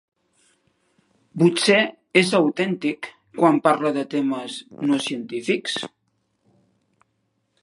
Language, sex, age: Catalan, male, 50-59